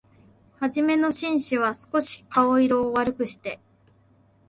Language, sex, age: Japanese, female, 19-29